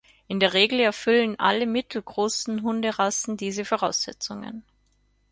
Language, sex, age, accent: German, female, 30-39, Österreichisches Deutsch